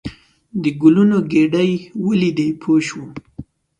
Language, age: Pashto, 19-29